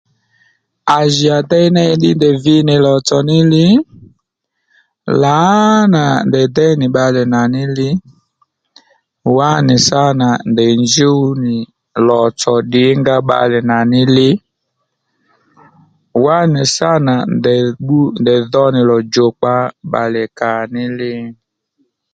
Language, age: Lendu, 40-49